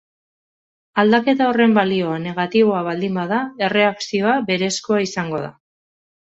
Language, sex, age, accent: Basque, female, 50-59, Mendebalekoa (Araba, Bizkaia, Gipuzkoako mendebaleko herri batzuk)